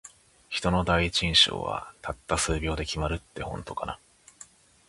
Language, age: Japanese, 19-29